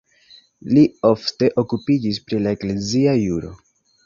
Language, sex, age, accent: Esperanto, male, 19-29, Internacia